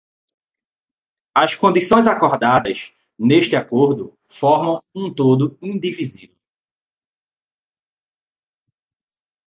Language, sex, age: Portuguese, male, 19-29